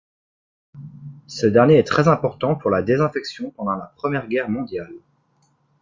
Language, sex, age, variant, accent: French, male, 19-29, Français d'Europe, Français de Suisse